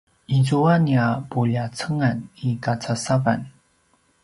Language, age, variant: Paiwan, 30-39, pinayuanan a kinaikacedasan (東排灣語)